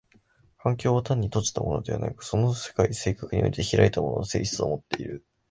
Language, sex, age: Japanese, male, 19-29